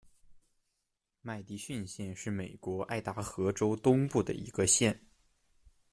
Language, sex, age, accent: Chinese, male, under 19, 出生地：黑龙江省